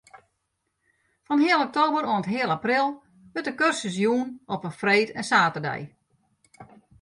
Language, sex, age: Western Frisian, female, 60-69